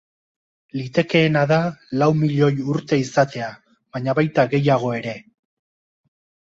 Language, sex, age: Basque, male, 40-49